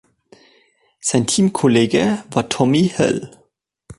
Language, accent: German, Deutschland Deutsch